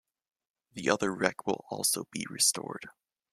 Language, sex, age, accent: English, male, 19-29, United States English